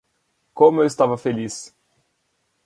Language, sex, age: Portuguese, male, under 19